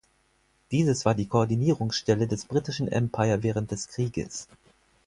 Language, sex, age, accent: German, male, 40-49, Deutschland Deutsch